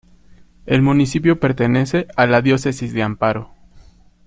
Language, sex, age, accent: Spanish, male, 19-29, México